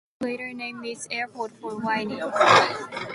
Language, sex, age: English, female, 19-29